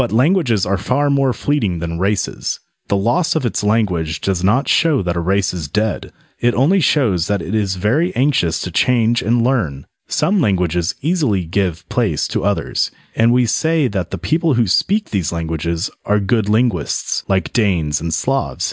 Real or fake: real